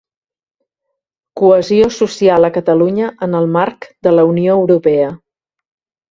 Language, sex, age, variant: Catalan, female, 60-69, Central